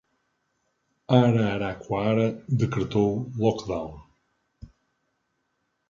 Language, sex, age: Portuguese, male, 40-49